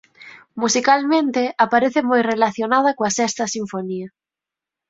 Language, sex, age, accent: Galician, female, 19-29, Atlántico (seseo e gheada)